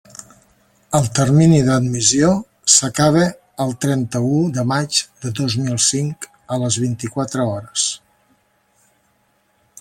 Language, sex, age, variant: Catalan, male, 50-59, Septentrional